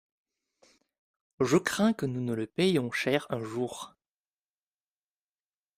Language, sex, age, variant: French, male, 19-29, Français de métropole